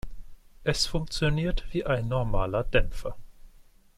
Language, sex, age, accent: German, male, 19-29, Deutschland Deutsch